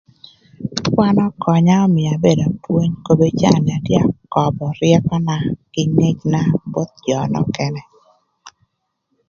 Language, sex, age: Thur, female, 40-49